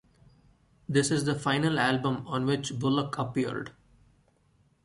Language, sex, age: English, male, 19-29